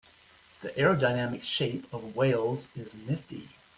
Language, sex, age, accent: English, male, 40-49, United States English